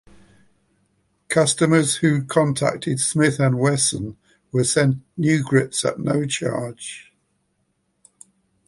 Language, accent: English, England English